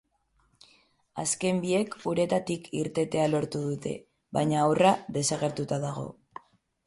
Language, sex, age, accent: Basque, female, 19-29, Mendebalekoa (Araba, Bizkaia, Gipuzkoako mendebaleko herri batzuk)